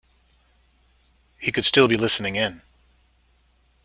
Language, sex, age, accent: English, male, 40-49, United States English